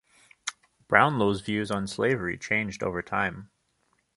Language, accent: English, Canadian English